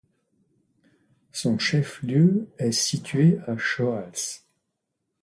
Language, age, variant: French, 70-79, Français de métropole